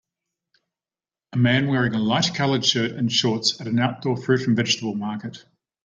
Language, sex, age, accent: English, male, 40-49, Australian English